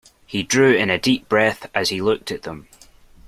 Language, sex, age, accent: English, male, under 19, Scottish English